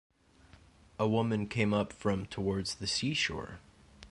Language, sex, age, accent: English, male, 30-39, United States English